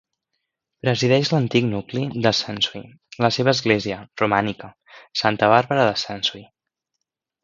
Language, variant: Catalan, Central